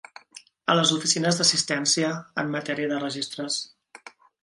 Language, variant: Catalan, Central